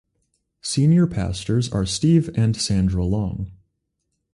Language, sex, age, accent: English, male, 19-29, United States English